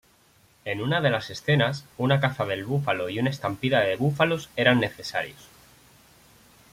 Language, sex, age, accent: Spanish, male, 19-29, España: Centro-Sur peninsular (Madrid, Toledo, Castilla-La Mancha)